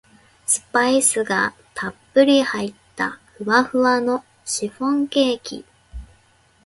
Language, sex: Japanese, female